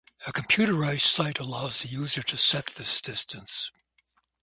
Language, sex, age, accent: English, male, 70-79, United States English